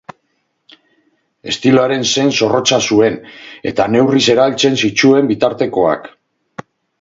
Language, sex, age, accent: Basque, male, 40-49, Mendebalekoa (Araba, Bizkaia, Gipuzkoako mendebaleko herri batzuk)